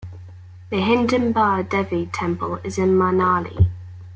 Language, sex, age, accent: English, female, under 19, England English